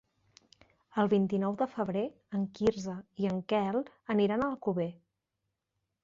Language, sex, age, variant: Catalan, female, 30-39, Central